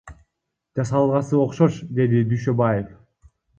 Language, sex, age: Kyrgyz, male, under 19